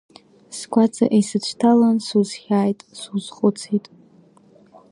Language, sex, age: Abkhazian, female, under 19